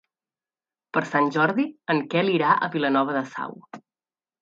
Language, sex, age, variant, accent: Catalan, female, 30-39, Central, central